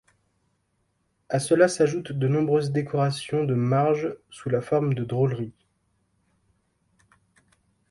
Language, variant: French, Français de métropole